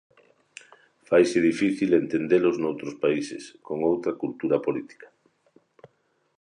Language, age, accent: Galician, 60-69, Normativo (estándar)